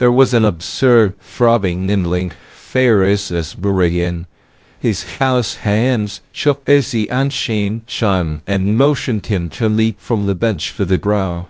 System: TTS, VITS